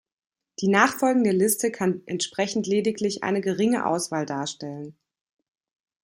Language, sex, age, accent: German, female, 30-39, Deutschland Deutsch